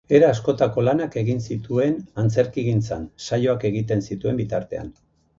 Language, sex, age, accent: Basque, male, 50-59, Erdialdekoa edo Nafarra (Gipuzkoa, Nafarroa)